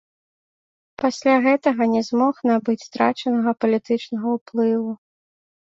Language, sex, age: Belarusian, female, 19-29